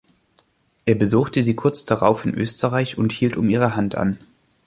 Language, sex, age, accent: German, male, 19-29, Deutschland Deutsch